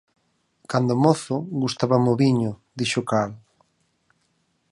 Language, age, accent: Galician, 40-49, Normativo (estándar)